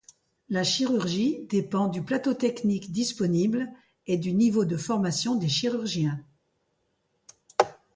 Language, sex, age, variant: French, female, 70-79, Français de métropole